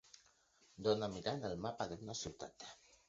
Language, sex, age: Catalan, male, 50-59